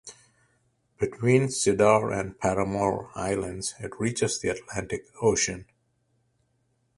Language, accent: English, United States English